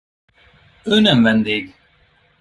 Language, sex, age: Hungarian, male, 30-39